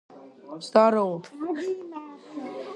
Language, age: Georgian, under 19